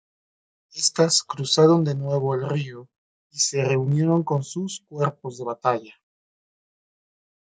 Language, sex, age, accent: Spanish, male, 40-49, México